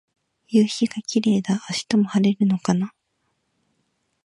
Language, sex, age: Japanese, female, 19-29